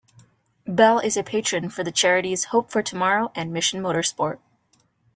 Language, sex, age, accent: English, female, under 19, United States English